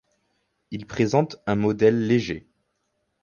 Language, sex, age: French, male, 19-29